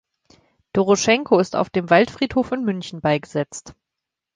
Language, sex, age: German, female, 19-29